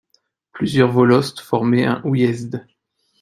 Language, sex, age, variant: French, male, 30-39, Français de métropole